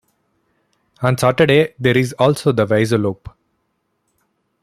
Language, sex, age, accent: English, male, 30-39, India and South Asia (India, Pakistan, Sri Lanka)